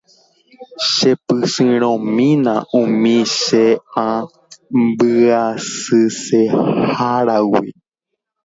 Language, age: Guarani, 19-29